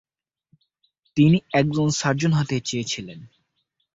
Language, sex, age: Bengali, male, 19-29